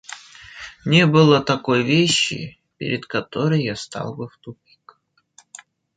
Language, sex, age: Russian, male, 19-29